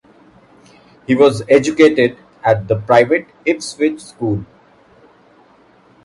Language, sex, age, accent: English, male, 30-39, India and South Asia (India, Pakistan, Sri Lanka)